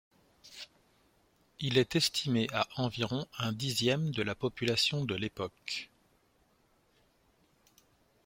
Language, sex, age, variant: French, male, 40-49, Français de métropole